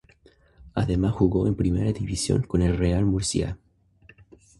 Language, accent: Spanish, Rioplatense: Argentina, Uruguay, este de Bolivia, Paraguay